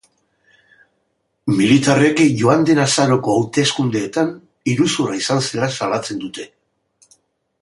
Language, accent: Basque, Mendebalekoa (Araba, Bizkaia, Gipuzkoako mendebaleko herri batzuk)